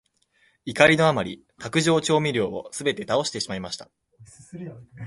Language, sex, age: Japanese, male, under 19